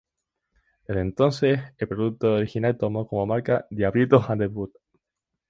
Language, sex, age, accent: Spanish, male, 19-29, España: Islas Canarias